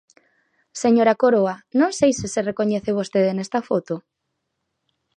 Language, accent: Galician, Oriental (común en zona oriental); Normativo (estándar)